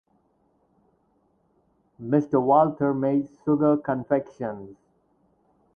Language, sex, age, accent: English, male, 19-29, India and South Asia (India, Pakistan, Sri Lanka)